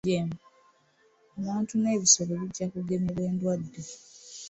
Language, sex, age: Ganda, female, 19-29